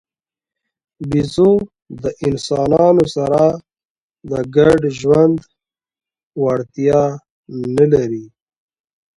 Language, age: Pashto, 19-29